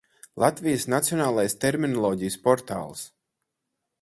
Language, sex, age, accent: Latvian, male, 30-39, Riga